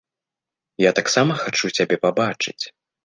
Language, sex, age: Belarusian, male, under 19